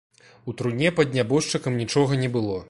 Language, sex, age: Belarusian, male, 19-29